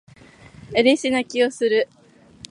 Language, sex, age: Japanese, female, 19-29